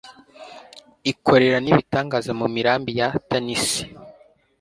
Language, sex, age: Kinyarwanda, male, under 19